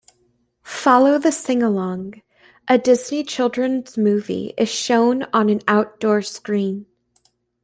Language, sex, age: English, female, 19-29